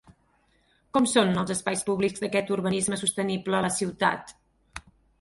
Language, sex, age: Catalan, female, 50-59